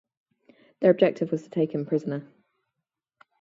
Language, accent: English, England English